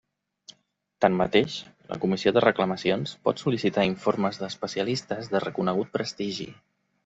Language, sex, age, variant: Catalan, male, 30-39, Central